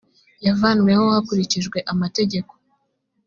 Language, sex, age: Kinyarwanda, female, under 19